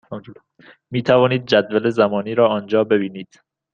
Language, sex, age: Persian, male, 19-29